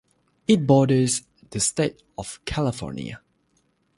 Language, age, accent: English, 19-29, United States English; Malaysian English